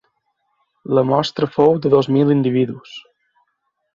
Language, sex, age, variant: Catalan, male, 19-29, Balear